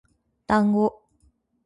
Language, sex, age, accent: Japanese, female, 30-39, 標準語